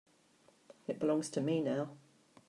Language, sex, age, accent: English, female, 60-69, England English